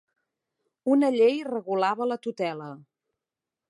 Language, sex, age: Catalan, female, 40-49